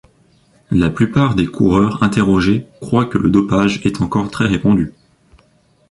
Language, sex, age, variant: French, male, under 19, Français de métropole